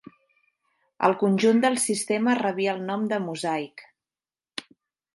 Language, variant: Catalan, Central